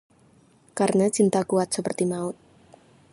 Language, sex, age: Indonesian, female, 19-29